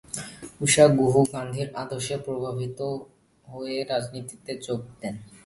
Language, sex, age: Bengali, male, under 19